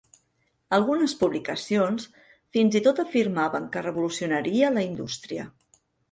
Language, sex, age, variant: Catalan, female, 50-59, Central